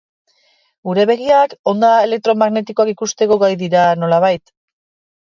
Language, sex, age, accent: Basque, female, 40-49, Erdialdekoa edo Nafarra (Gipuzkoa, Nafarroa)